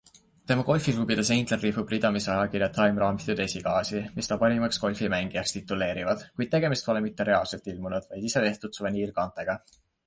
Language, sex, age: Estonian, male, 19-29